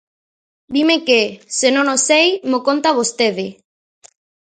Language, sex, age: Galician, female, under 19